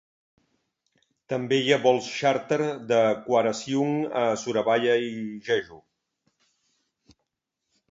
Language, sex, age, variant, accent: Catalan, male, 50-59, Central, central